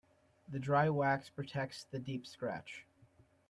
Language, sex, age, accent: English, male, 19-29, United States English